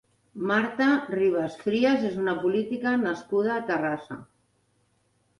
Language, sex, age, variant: Catalan, female, 60-69, Central